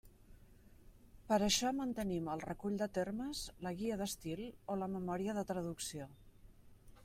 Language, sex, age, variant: Catalan, female, 50-59, Central